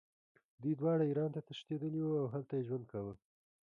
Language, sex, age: Pashto, male, 30-39